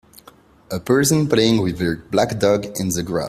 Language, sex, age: English, male, 19-29